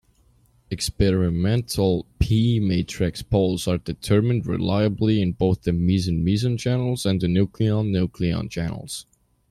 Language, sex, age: English, male, 19-29